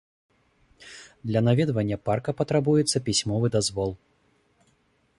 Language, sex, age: Belarusian, male, 19-29